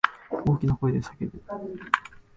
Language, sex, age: Japanese, male, 19-29